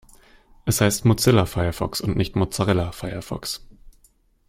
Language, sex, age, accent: German, male, 19-29, Deutschland Deutsch